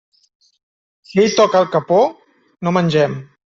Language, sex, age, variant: Catalan, male, 30-39, Central